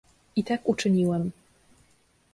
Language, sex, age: Polish, female, 19-29